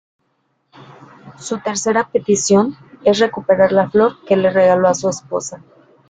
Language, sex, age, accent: Spanish, female, 30-39, México